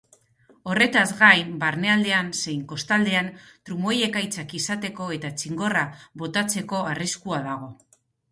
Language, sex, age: Basque, female, 40-49